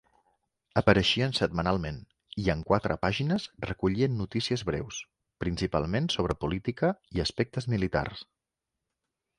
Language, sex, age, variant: Catalan, male, 40-49, Central